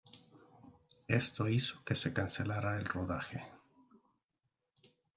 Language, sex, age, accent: Spanish, male, 40-49, México